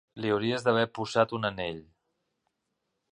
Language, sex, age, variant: Catalan, male, 50-59, Central